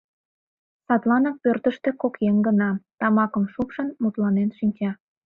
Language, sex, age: Mari, female, 19-29